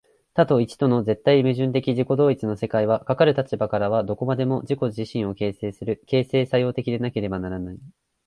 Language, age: Japanese, 19-29